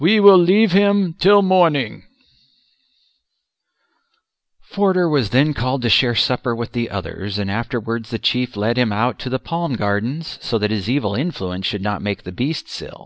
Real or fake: real